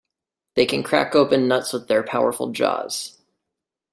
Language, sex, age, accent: English, male, 19-29, United States English